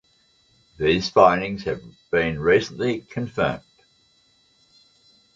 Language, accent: English, Australian English